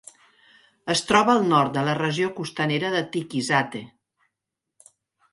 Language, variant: Catalan, Central